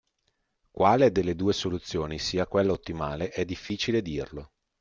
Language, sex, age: Italian, male, 40-49